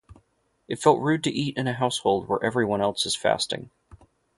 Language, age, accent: English, 30-39, United States English